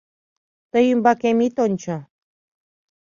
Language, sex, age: Mari, female, 30-39